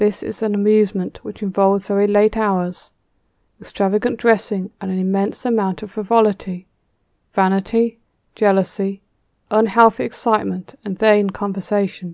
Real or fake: real